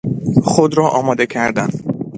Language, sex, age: Persian, male, 19-29